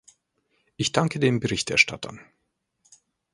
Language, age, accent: German, 30-39, Deutschland Deutsch